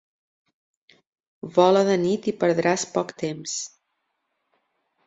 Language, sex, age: Catalan, female, 40-49